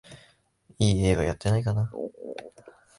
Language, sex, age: Japanese, male, 19-29